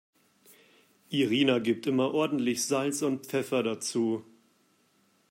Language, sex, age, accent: German, male, 30-39, Deutschland Deutsch